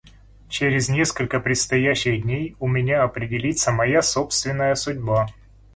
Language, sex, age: Russian, male, 40-49